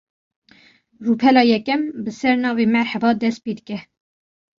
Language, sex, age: Kurdish, female, 19-29